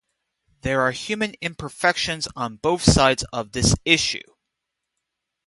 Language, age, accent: English, 19-29, United States English